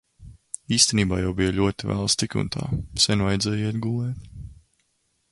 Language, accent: Latvian, Vidzemes